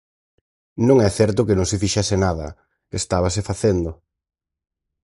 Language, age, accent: Galician, 30-39, Oriental (común en zona oriental)